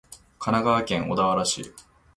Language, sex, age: Japanese, male, 30-39